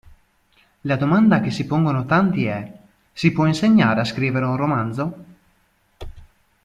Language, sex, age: Italian, male, 19-29